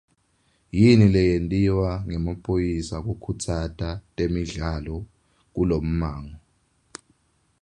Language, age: Swati, 19-29